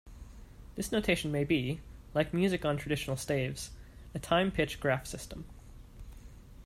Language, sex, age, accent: English, male, 19-29, United States English